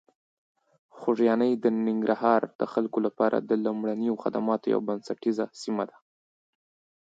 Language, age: Pashto, 19-29